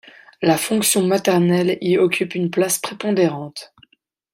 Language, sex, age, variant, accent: French, female, 19-29, Français d'Europe, Français de Suisse